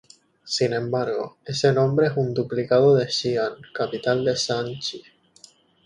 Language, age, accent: Spanish, 19-29, España: Islas Canarias